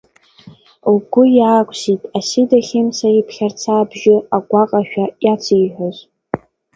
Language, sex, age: Abkhazian, female, under 19